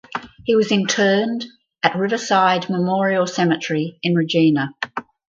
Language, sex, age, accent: English, female, 60-69, Australian English